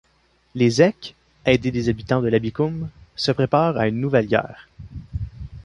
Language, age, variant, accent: French, 19-29, Français d'Amérique du Nord, Français du Canada